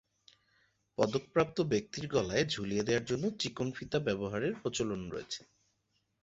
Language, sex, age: Bengali, male, 30-39